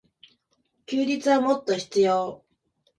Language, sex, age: Japanese, female, 19-29